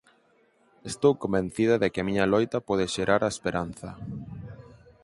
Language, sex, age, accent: Galician, male, 19-29, Central (gheada)